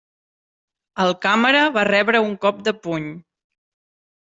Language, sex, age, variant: Catalan, female, 40-49, Central